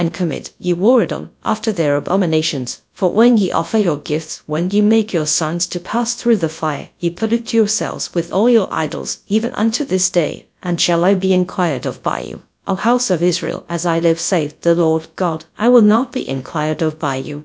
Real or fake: fake